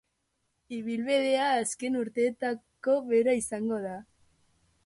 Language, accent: Basque, Erdialdekoa edo Nafarra (Gipuzkoa, Nafarroa)